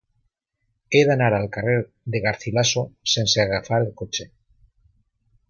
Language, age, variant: Catalan, 50-59, Valencià meridional